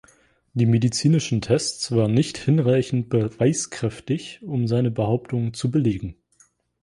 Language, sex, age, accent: German, male, 19-29, Deutschland Deutsch